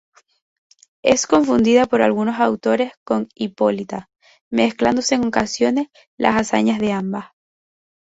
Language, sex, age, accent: Spanish, female, 19-29, España: Islas Canarias